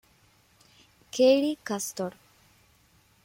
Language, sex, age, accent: Spanish, female, 19-29, América central